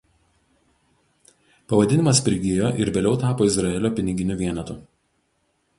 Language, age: Lithuanian, 40-49